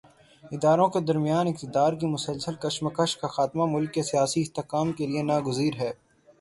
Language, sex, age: Urdu, male, 19-29